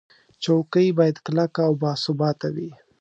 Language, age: Pashto, 30-39